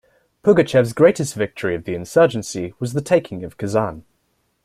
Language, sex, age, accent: English, male, 19-29, England English